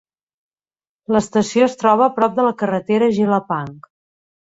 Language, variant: Catalan, Central